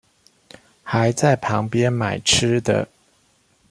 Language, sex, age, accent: Chinese, male, 40-49, 出生地：臺中市